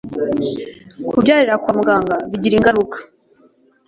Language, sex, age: Kinyarwanda, female, under 19